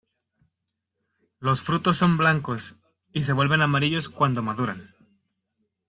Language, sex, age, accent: Spanish, male, 19-29, México